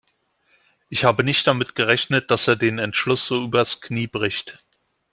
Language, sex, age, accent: German, male, 40-49, Deutschland Deutsch